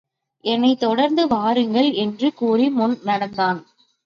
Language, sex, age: Tamil, female, 19-29